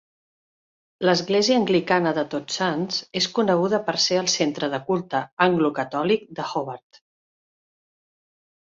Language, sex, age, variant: Catalan, female, 40-49, Central